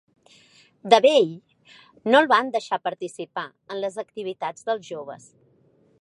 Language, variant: Catalan, Central